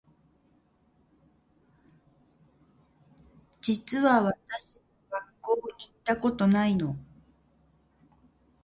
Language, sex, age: Japanese, female, 50-59